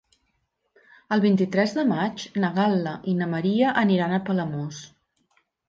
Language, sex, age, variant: Catalan, female, 50-59, Central